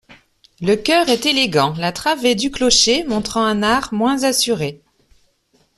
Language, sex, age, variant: French, male, 19-29, Français de métropole